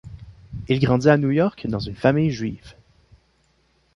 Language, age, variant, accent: French, 19-29, Français d'Amérique du Nord, Français du Canada